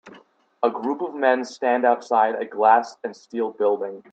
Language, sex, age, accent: English, male, under 19, United States English